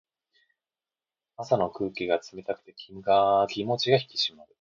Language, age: Japanese, 30-39